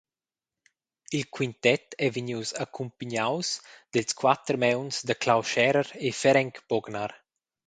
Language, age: Romansh, 30-39